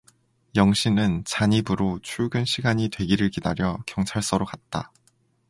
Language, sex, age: Korean, male, 19-29